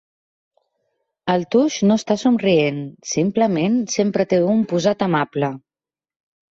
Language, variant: Catalan, Central